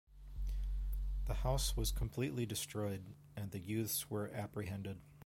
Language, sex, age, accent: English, male, 30-39, United States English